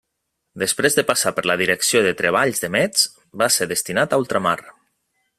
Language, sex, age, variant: Catalan, male, 30-39, Nord-Occidental